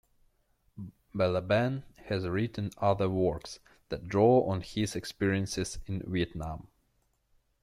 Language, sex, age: English, male, 19-29